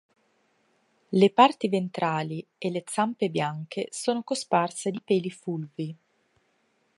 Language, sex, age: Italian, female, 19-29